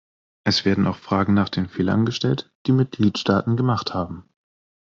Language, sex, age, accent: German, male, 19-29, Deutschland Deutsch